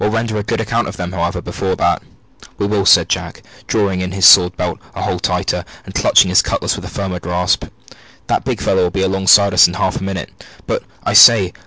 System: none